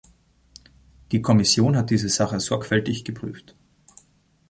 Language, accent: German, Österreichisches Deutsch